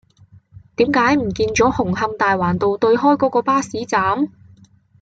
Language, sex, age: Cantonese, female, 19-29